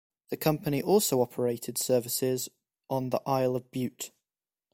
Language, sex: English, male